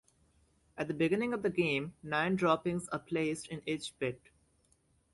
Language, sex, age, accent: English, male, 19-29, England English